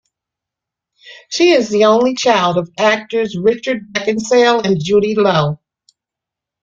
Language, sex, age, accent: English, female, 50-59, United States English